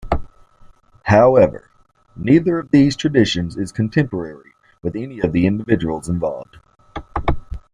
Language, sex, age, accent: English, male, 19-29, United States English